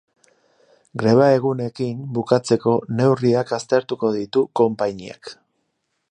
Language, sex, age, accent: Basque, male, 40-49, Mendebalekoa (Araba, Bizkaia, Gipuzkoako mendebaleko herri batzuk)